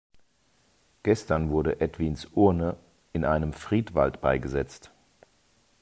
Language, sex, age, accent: German, male, 40-49, Deutschland Deutsch